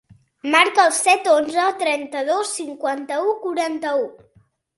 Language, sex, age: Catalan, female, under 19